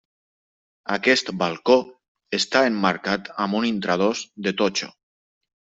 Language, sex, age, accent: Catalan, male, 30-39, valencià